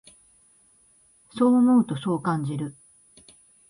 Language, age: Japanese, 40-49